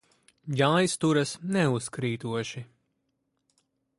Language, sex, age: Latvian, male, 30-39